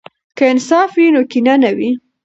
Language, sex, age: Pashto, female, under 19